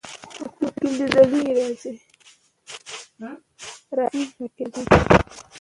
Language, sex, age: Pashto, female, 19-29